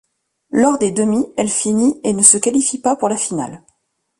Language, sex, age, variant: French, female, 30-39, Français de métropole